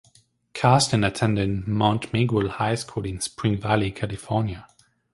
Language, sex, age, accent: English, male, 19-29, Canadian English